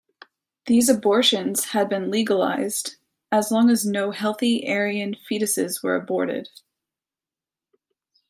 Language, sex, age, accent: English, female, 30-39, United States English